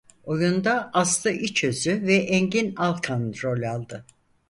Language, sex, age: Turkish, female, 80-89